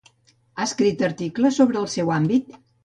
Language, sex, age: Catalan, female, 70-79